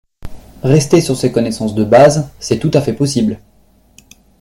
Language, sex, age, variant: French, male, 19-29, Français de métropole